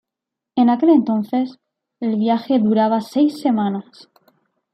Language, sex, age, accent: Spanish, female, 19-29, España: Sur peninsular (Andalucia, Extremadura, Murcia)